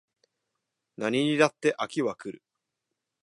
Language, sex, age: Japanese, male, 19-29